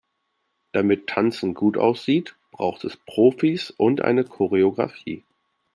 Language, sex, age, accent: German, male, 30-39, Deutschland Deutsch